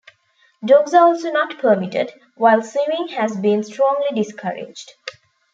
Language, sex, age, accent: English, female, 19-29, India and South Asia (India, Pakistan, Sri Lanka)